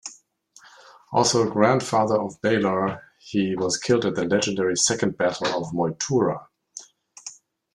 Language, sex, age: English, male, 50-59